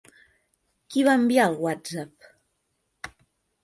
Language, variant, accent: Catalan, Central, Girona